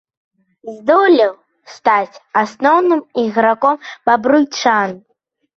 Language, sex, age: Belarusian, female, 30-39